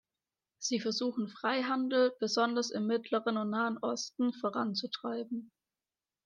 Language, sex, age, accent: German, female, 19-29, Deutschland Deutsch